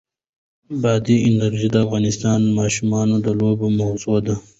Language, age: Pashto, 19-29